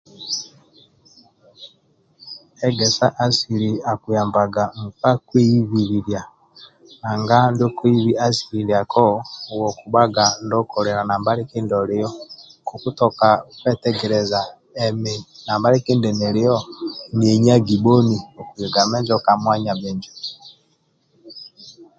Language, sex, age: Amba (Uganda), male, 50-59